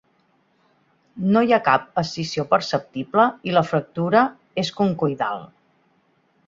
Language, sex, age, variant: Catalan, female, 40-49, Central